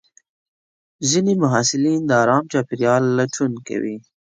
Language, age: Pashto, 19-29